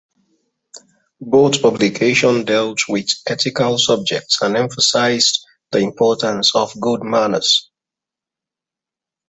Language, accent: English, United States English; England English